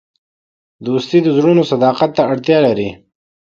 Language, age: Pashto, 19-29